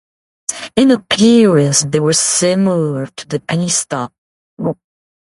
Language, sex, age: English, male, 40-49